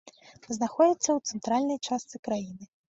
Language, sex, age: Belarusian, female, under 19